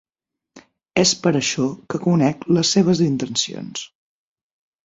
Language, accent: Catalan, central; septentrional